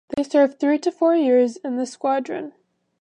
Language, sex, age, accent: English, female, under 19, United States English